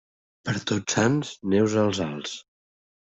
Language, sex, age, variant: Catalan, male, 30-39, Central